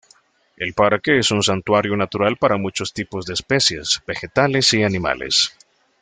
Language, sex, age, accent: Spanish, male, 30-39, América central